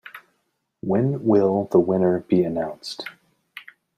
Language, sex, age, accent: English, male, 30-39, United States English